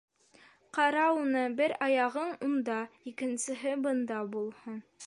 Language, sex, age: Bashkir, female, under 19